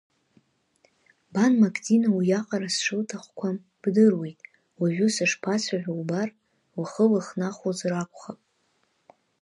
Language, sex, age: Abkhazian, female, 19-29